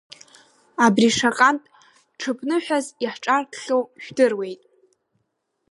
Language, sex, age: Abkhazian, female, under 19